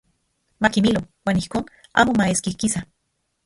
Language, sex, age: Central Puebla Nahuatl, female, 40-49